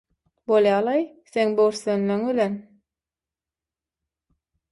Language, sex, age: Turkmen, female, 19-29